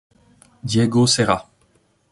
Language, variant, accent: French, Français d'Europe, Français de Suisse